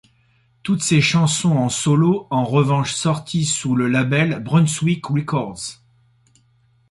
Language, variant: French, Français de métropole